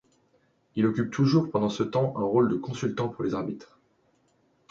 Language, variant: French, Français de métropole